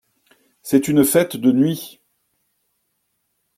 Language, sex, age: French, male, 50-59